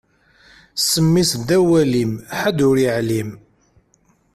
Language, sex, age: Kabyle, male, 30-39